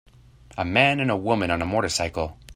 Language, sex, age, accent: English, male, 19-29, United States English